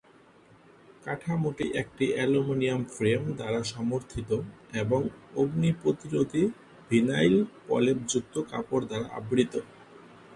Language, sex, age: Bengali, male, 19-29